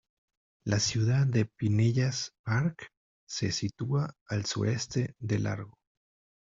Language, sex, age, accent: Spanish, male, 40-49, México